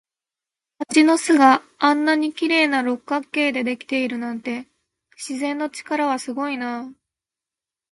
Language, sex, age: Japanese, female, under 19